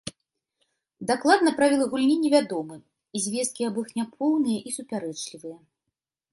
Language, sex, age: Belarusian, female, 30-39